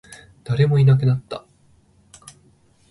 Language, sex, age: Japanese, male, under 19